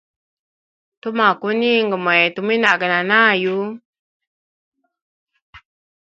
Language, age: Hemba, 19-29